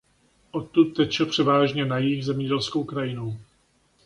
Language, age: Czech, 40-49